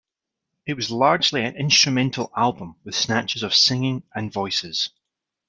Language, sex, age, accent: English, male, 30-39, Scottish English